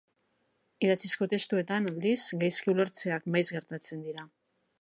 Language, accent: Basque, Mendebalekoa (Araba, Bizkaia, Gipuzkoako mendebaleko herri batzuk)